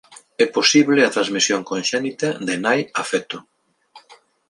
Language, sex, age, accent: Galician, male, 50-59, Normativo (estándar)